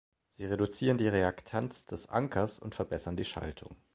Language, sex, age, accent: German, male, 30-39, Deutschland Deutsch